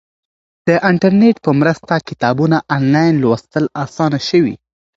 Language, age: Pashto, 19-29